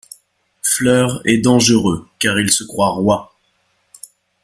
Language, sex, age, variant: French, male, 19-29, Français de métropole